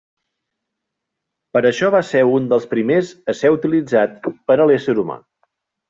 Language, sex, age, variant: Catalan, male, 30-39, Nord-Occidental